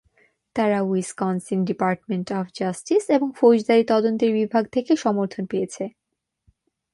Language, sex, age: Bengali, female, 19-29